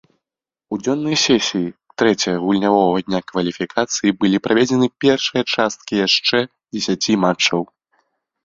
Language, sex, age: Belarusian, male, under 19